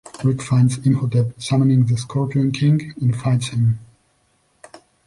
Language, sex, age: English, male, 30-39